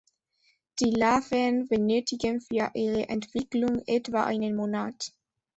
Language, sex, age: German, female, 19-29